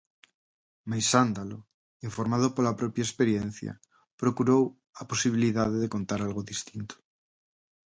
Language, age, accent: Galician, 30-39, Normativo (estándar)